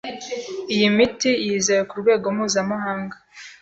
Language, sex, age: Kinyarwanda, female, 19-29